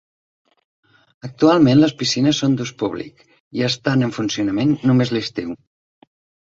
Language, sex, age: Catalan, female, 60-69